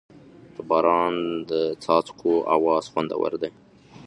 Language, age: Pashto, 30-39